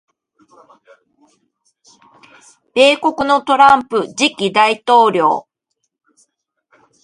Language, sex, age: Japanese, female, 40-49